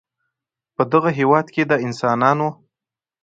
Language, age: Pashto, 19-29